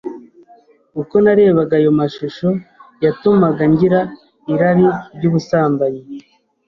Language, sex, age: Kinyarwanda, male, 30-39